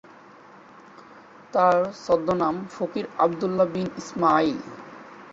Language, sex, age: Bengali, male, 19-29